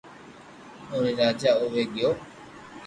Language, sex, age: Loarki, female, under 19